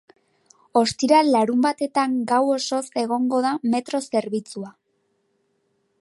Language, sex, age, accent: Basque, female, 19-29, Mendebalekoa (Araba, Bizkaia, Gipuzkoako mendebaleko herri batzuk)